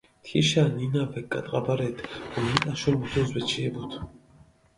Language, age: Mingrelian, 30-39